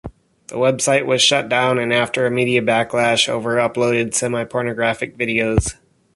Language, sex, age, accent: English, male, 30-39, United States English